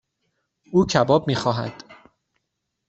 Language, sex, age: Persian, male, 19-29